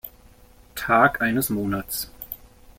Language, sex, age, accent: German, male, 19-29, Deutschland Deutsch